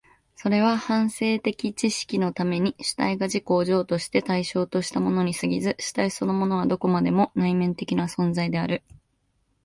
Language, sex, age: Japanese, female, 19-29